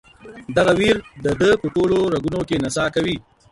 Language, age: Pashto, 40-49